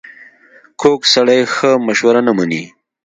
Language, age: Pashto, 30-39